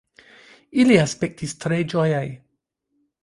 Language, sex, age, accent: Esperanto, female, 50-59, Internacia